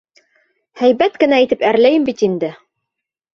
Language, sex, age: Bashkir, female, 30-39